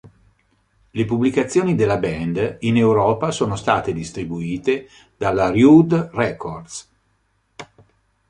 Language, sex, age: Italian, male, 60-69